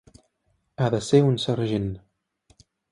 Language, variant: Catalan, Central